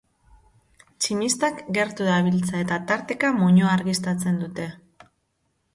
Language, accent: Basque, Mendebalekoa (Araba, Bizkaia, Gipuzkoako mendebaleko herri batzuk)